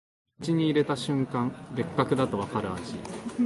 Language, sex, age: Japanese, male, under 19